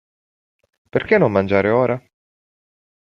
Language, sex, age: Italian, male, 30-39